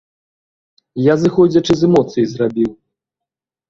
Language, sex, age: Belarusian, male, 30-39